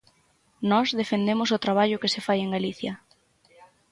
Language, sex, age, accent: Galician, female, 19-29, Central (gheada); Normativo (estándar)